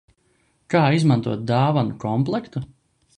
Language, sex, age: Latvian, male, 30-39